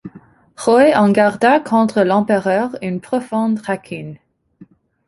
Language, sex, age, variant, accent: French, female, 19-29, Français d'Amérique du Nord, Français du Canada